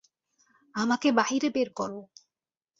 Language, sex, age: Bengali, female, 19-29